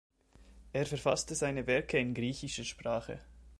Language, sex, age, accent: German, male, 19-29, Schweizerdeutsch